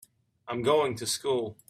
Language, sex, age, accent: English, male, 30-39, United States English